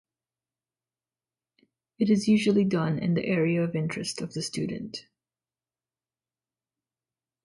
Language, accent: English, United States English; Filipino